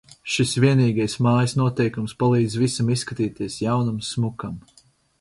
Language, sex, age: Latvian, male, 19-29